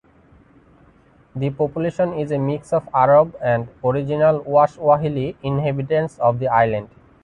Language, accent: English, India and South Asia (India, Pakistan, Sri Lanka)